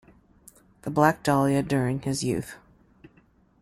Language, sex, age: English, female, 30-39